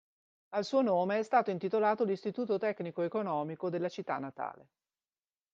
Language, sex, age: Italian, female, 50-59